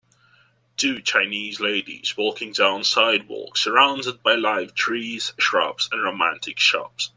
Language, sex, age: English, male, 19-29